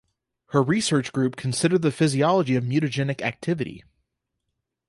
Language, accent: English, United States English